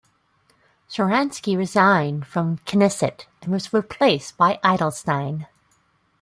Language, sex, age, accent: English, female, 40-49, United States English